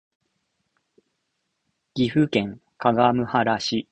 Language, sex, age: Japanese, male, 30-39